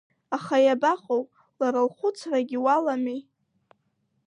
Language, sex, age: Abkhazian, female, under 19